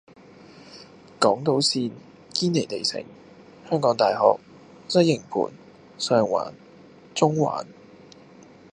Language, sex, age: Cantonese, male, 19-29